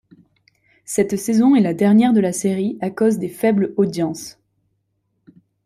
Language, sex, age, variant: French, female, 19-29, Français de métropole